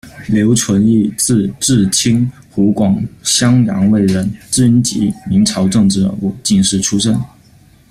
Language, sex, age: Chinese, male, 19-29